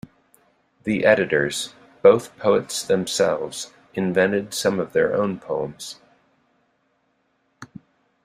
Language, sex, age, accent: English, male, 50-59, United States English